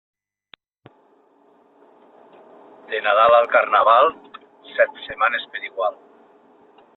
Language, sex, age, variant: Catalan, male, 40-49, Nord-Occidental